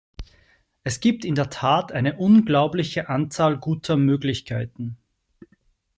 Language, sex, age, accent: German, male, 30-39, Österreichisches Deutsch